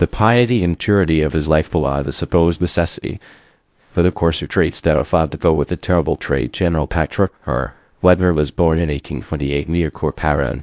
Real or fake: fake